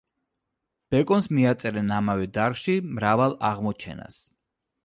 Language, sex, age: Georgian, male, 40-49